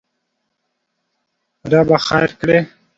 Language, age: Pashto, 19-29